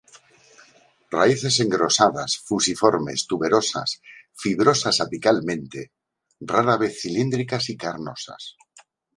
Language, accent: Spanish, España: Centro-Sur peninsular (Madrid, Toledo, Castilla-La Mancha)